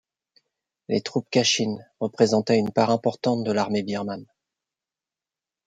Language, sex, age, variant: French, male, 50-59, Français de métropole